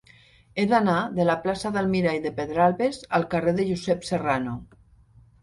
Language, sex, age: Catalan, female, 50-59